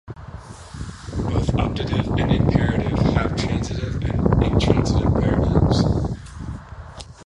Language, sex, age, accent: English, male, under 19, United States English